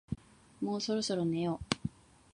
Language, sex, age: Japanese, female, 19-29